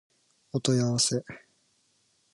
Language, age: Japanese, 19-29